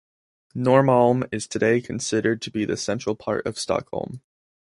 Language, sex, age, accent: English, male, under 19, United States English